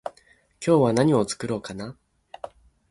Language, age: Japanese, 19-29